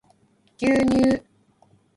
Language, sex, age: Japanese, female, 19-29